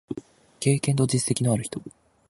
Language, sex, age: Japanese, male, under 19